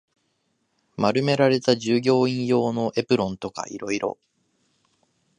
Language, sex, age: Japanese, male, 19-29